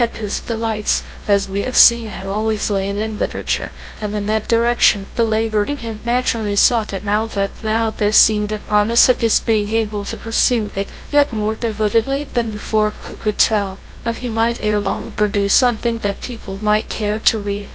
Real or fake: fake